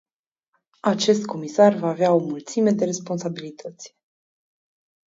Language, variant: Romanian, Romanian-Romania